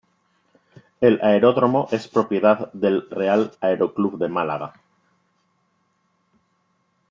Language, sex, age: Spanish, male, 40-49